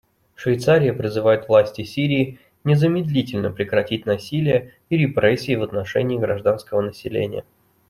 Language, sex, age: Russian, male, 30-39